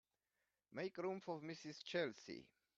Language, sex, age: English, male, 50-59